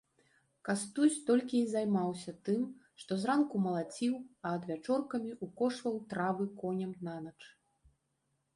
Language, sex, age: Belarusian, female, 40-49